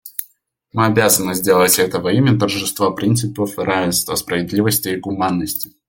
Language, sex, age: Russian, male, under 19